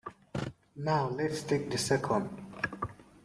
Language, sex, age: English, male, 19-29